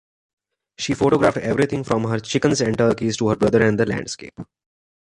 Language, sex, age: English, male, 30-39